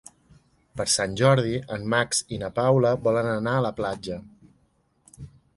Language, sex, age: Catalan, male, 40-49